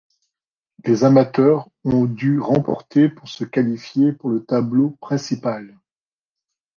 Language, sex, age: French, male, 50-59